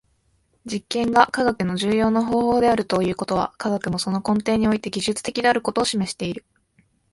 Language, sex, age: Japanese, female, 19-29